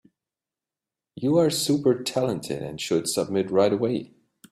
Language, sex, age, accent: English, male, 50-59, England English